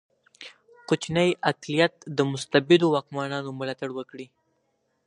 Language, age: Pashto, under 19